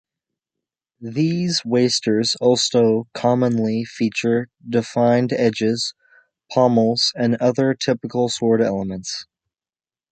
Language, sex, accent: English, male, United States English